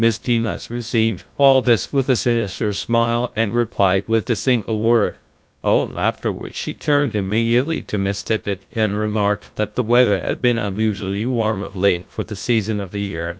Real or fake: fake